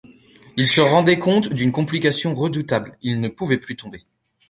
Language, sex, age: French, male, 19-29